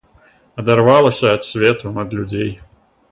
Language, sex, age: Belarusian, male, 30-39